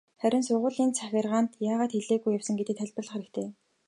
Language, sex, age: Mongolian, female, 19-29